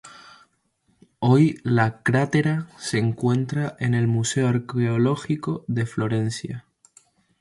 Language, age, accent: Spanish, 19-29, España: Islas Canarias